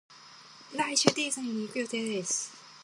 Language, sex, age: Japanese, female, 19-29